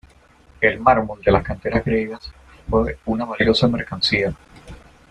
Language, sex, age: Spanish, male, 30-39